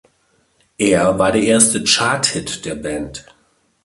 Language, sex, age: German, male, 40-49